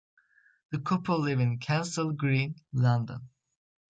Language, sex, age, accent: English, male, under 19, United States English